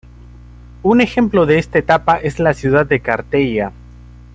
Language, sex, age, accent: Spanish, male, 19-29, Andino-Pacífico: Colombia, Perú, Ecuador, oeste de Bolivia y Venezuela andina